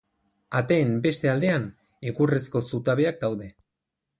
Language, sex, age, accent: Basque, male, 30-39, Erdialdekoa edo Nafarra (Gipuzkoa, Nafarroa)